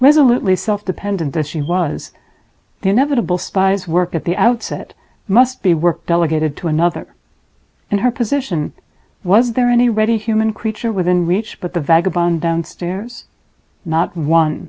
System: none